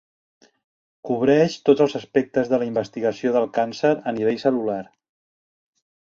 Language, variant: Catalan, Central